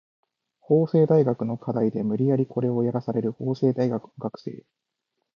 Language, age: Japanese, 19-29